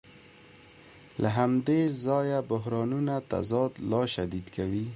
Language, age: Pashto, 19-29